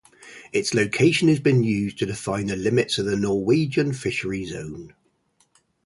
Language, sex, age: English, male, 50-59